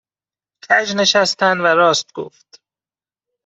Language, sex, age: Persian, male, 30-39